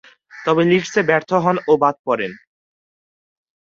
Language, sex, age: Bengali, male, 19-29